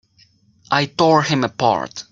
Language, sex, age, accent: English, male, 30-39, United States English